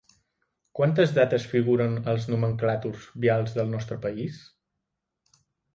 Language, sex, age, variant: Catalan, male, 19-29, Central